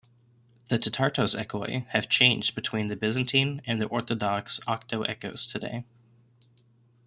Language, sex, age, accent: English, male, 19-29, United States English